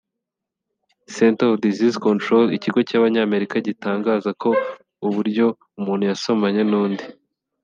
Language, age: Kinyarwanda, 19-29